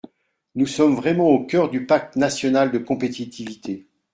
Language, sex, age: French, male, 60-69